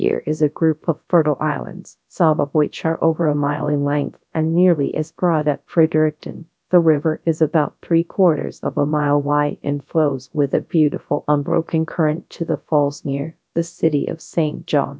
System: TTS, GradTTS